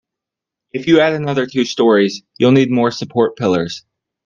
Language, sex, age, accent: English, male, 19-29, United States English